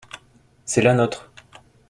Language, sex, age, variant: French, male, 30-39, Français de métropole